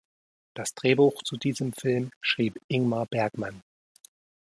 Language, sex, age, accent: German, male, 30-39, Deutschland Deutsch